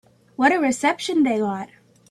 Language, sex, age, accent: English, female, under 19, United States English